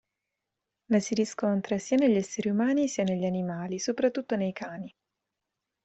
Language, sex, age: Italian, female, 19-29